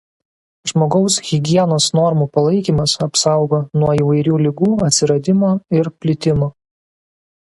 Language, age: Lithuanian, 19-29